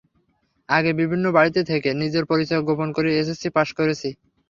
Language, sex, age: Bengali, male, under 19